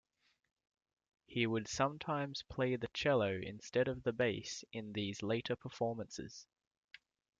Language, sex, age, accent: English, male, 19-29, Australian English